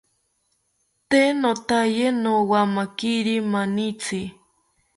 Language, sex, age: South Ucayali Ashéninka, female, under 19